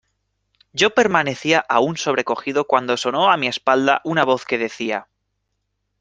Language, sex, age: Spanish, male, 19-29